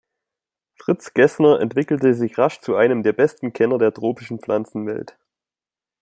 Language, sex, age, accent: German, male, 19-29, Deutschland Deutsch